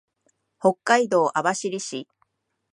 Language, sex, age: Japanese, female, 30-39